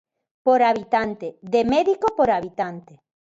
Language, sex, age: Galician, female, 50-59